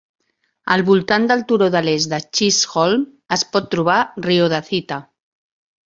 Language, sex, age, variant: Catalan, female, 50-59, Central